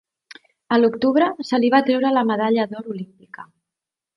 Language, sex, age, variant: Catalan, female, 30-39, Central